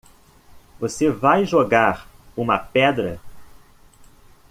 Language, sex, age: Portuguese, male, 30-39